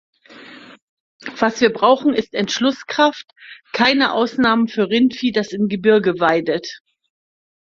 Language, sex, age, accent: German, female, 50-59, Deutschland Deutsch